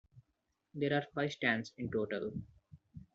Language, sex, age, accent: English, male, 19-29, India and South Asia (India, Pakistan, Sri Lanka)